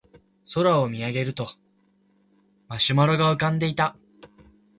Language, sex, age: Japanese, male, 19-29